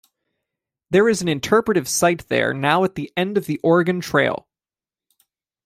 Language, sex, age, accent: English, male, 19-29, United States English